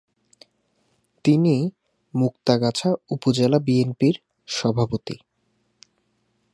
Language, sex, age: Bengali, male, 19-29